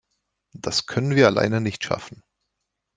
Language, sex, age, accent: German, male, 40-49, Österreichisches Deutsch